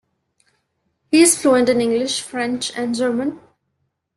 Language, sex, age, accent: English, female, 19-29, India and South Asia (India, Pakistan, Sri Lanka)